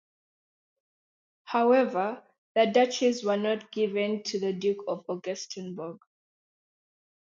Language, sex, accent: English, female, Ugandan english